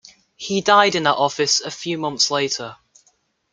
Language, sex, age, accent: English, male, under 19, England English